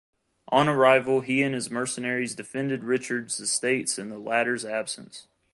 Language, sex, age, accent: English, male, 19-29, United States English